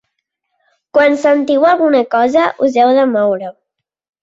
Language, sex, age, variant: Catalan, female, under 19, Central